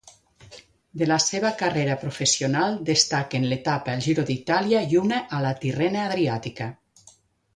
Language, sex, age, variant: Catalan, female, 50-59, Nord-Occidental